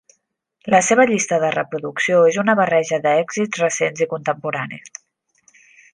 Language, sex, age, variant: Catalan, female, 30-39, Central